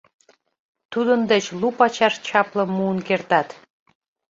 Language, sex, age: Mari, female, 40-49